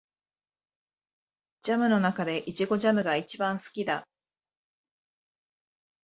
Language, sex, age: Japanese, female, 30-39